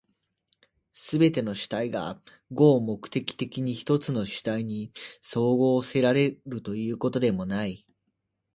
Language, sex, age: Japanese, male, under 19